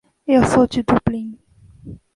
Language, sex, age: Portuguese, female, 30-39